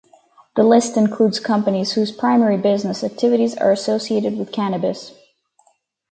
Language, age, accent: English, 19-29, Canadian English